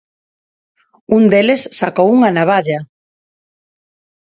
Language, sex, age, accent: Galician, female, 40-49, Neofalante